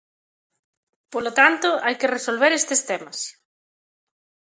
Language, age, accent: Galician, 30-39, Atlántico (seseo e gheada)